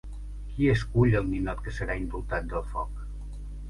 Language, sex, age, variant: Catalan, male, 50-59, Central